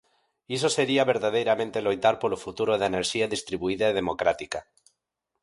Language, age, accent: Galician, 40-49, Normativo (estándar)